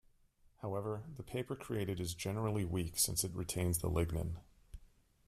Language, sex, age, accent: English, male, 30-39, Canadian English